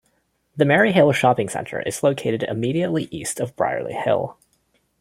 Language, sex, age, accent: English, male, under 19, United States English